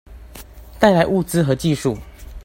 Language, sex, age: Chinese, male, 19-29